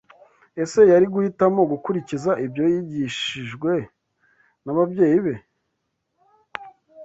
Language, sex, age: Kinyarwanda, male, 19-29